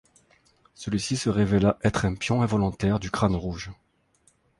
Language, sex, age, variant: French, male, 40-49, Français de métropole